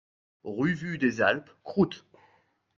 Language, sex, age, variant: French, male, 30-39, Français de métropole